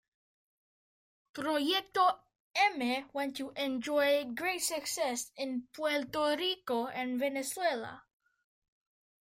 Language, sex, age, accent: English, male, under 19, United States English